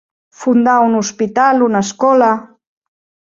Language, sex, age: Catalan, female, 40-49